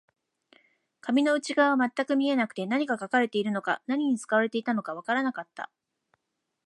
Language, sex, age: Japanese, female, 50-59